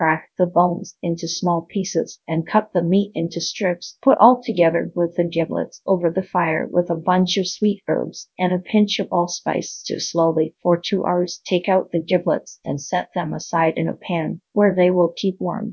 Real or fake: fake